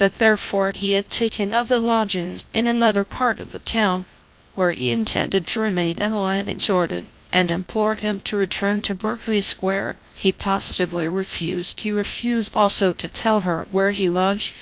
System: TTS, GlowTTS